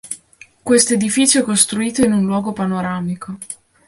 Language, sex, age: Italian, female, 19-29